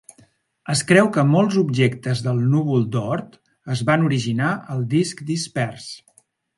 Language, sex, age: Catalan, male, 40-49